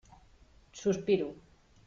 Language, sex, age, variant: Catalan, female, 30-39, Nord-Occidental